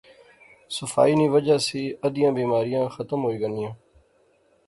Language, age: Pahari-Potwari, 40-49